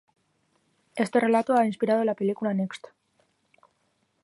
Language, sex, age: Spanish, female, under 19